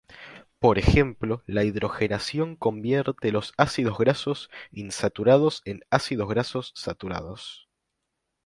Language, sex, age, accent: Spanish, male, under 19, Rioplatense: Argentina, Uruguay, este de Bolivia, Paraguay